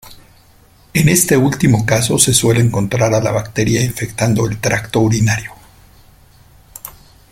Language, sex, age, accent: Spanish, male, 50-59, México